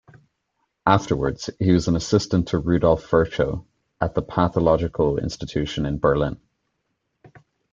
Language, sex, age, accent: English, male, 19-29, Irish English